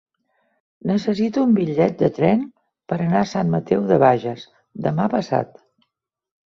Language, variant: Catalan, Central